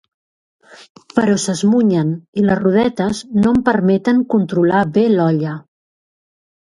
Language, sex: Catalan, female